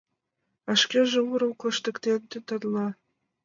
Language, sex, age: Mari, female, 19-29